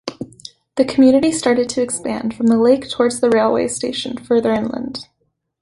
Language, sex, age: English, female, 19-29